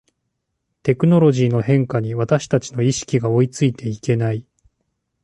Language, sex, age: Japanese, male, 30-39